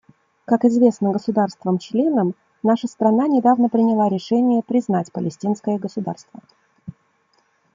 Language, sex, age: Russian, female, 30-39